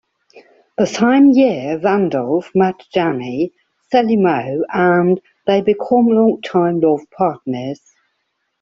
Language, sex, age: English, female, 40-49